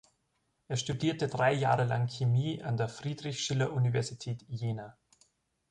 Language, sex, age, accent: German, male, 19-29, Österreichisches Deutsch